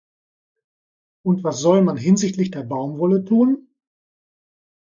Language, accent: German, Deutschland Deutsch